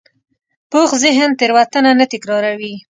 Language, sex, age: Pashto, female, 19-29